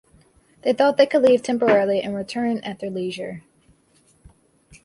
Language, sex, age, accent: English, female, 19-29, United States English